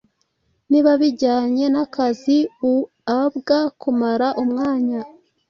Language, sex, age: Kinyarwanda, female, 30-39